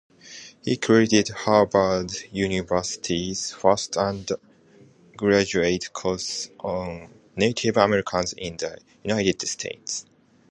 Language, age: English, under 19